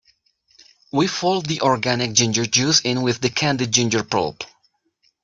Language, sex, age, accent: English, male, 30-39, United States English